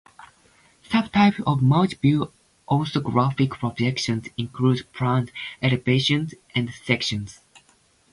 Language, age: English, 19-29